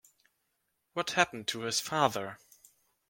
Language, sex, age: English, male, 19-29